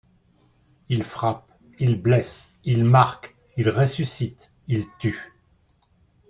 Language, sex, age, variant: French, male, 60-69, Français de métropole